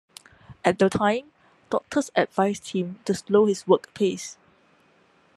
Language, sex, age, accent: English, female, 19-29, Singaporean English